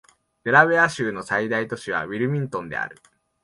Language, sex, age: Japanese, male, 19-29